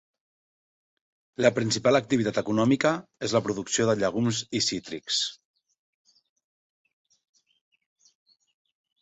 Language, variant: Catalan, Central